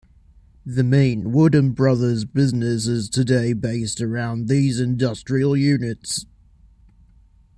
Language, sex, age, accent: English, male, 30-39, Australian English